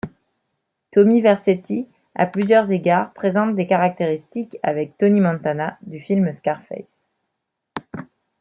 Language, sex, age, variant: French, female, 30-39, Français de métropole